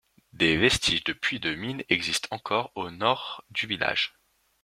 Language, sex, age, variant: French, male, under 19, Français de métropole